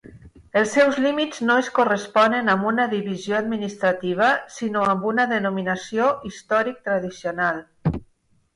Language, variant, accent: Catalan, Nord-Occidental, nord-occidental